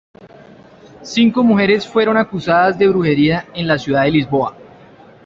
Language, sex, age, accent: Spanish, male, 19-29, Caribe: Cuba, Venezuela, Puerto Rico, República Dominicana, Panamá, Colombia caribeña, México caribeño, Costa del golfo de México